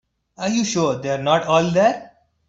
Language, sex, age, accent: English, male, 19-29, India and South Asia (India, Pakistan, Sri Lanka)